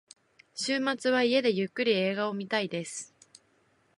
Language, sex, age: Japanese, female, 19-29